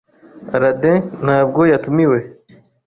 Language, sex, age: Kinyarwanda, male, 19-29